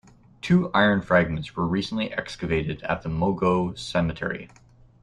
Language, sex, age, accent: English, male, 30-39, United States English